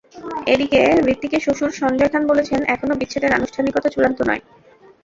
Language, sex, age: Bengali, female, 19-29